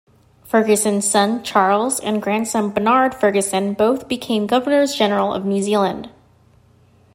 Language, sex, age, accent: English, female, 19-29, United States English